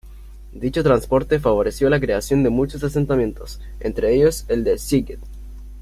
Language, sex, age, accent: Spanish, male, under 19, Chileno: Chile, Cuyo